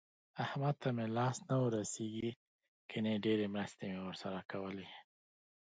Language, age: Pashto, 30-39